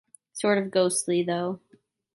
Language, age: English, 19-29